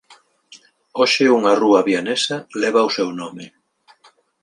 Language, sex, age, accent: Galician, male, 50-59, Normativo (estándar)